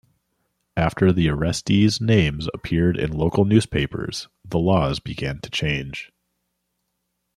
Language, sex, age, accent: English, male, 30-39, United States English